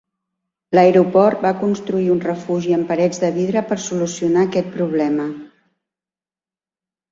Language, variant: Catalan, Central